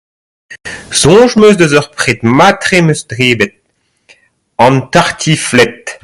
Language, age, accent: Breton, 30-39, Kerneveg; Leoneg